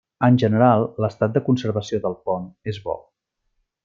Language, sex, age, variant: Catalan, male, 50-59, Central